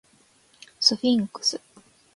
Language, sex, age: Japanese, female, 19-29